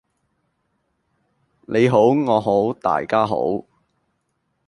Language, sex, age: Cantonese, male, 19-29